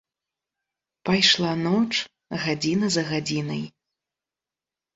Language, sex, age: Belarusian, female, 30-39